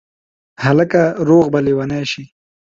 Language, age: Pashto, 19-29